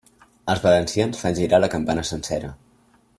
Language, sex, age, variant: Catalan, male, under 19, Central